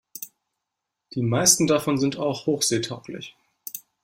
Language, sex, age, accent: German, male, 19-29, Deutschland Deutsch